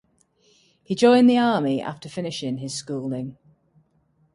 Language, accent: English, England English